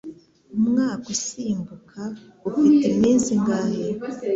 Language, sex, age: Kinyarwanda, female, 40-49